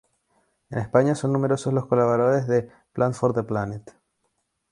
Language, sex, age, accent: Spanish, male, 19-29, España: Islas Canarias